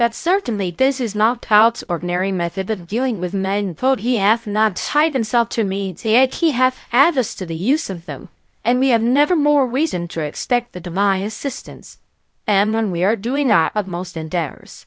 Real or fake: fake